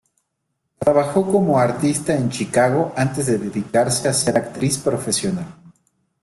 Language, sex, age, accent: Spanish, male, 30-39, México